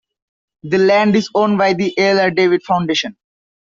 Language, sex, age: English, male, under 19